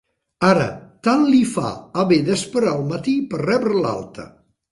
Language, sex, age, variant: Catalan, male, 60-69, Septentrional